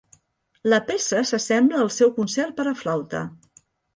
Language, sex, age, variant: Catalan, female, 50-59, Central